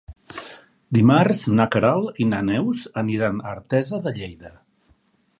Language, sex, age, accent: Catalan, male, 50-59, Barceloní